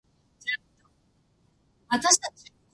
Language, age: Japanese, 30-39